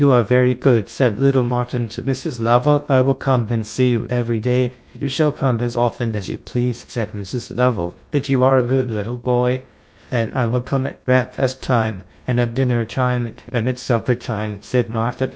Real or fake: fake